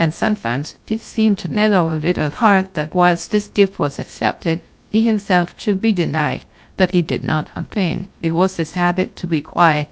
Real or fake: fake